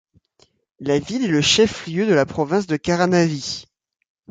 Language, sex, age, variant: French, male, 19-29, Français de métropole